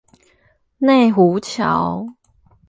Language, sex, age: Chinese, female, 30-39